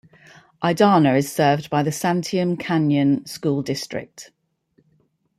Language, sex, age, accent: English, female, 50-59, England English